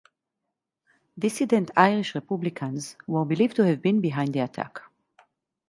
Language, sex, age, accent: English, female, 40-49, Israeli